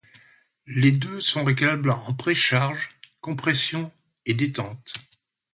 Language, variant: French, Français de métropole